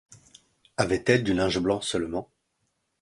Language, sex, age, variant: French, male, 30-39, Français de métropole